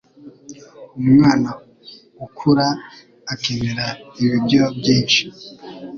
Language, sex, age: Kinyarwanda, male, 19-29